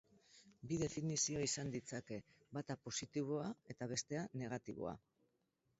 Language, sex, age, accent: Basque, female, 60-69, Mendebalekoa (Araba, Bizkaia, Gipuzkoako mendebaleko herri batzuk)